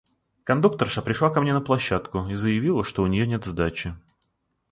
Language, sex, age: Russian, male, 30-39